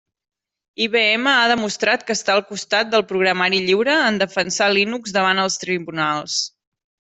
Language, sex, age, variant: Catalan, female, 40-49, Central